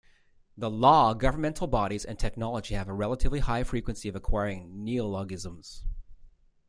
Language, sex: English, male